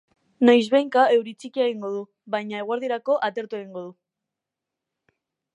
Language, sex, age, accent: Basque, female, 19-29, Mendebalekoa (Araba, Bizkaia, Gipuzkoako mendebaleko herri batzuk)